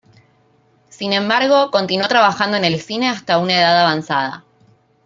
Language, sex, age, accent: Spanish, female, 30-39, Rioplatense: Argentina, Uruguay, este de Bolivia, Paraguay